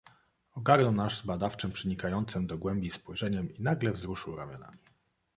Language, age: Polish, 40-49